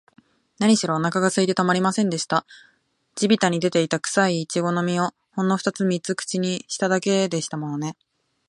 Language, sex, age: Japanese, female, 19-29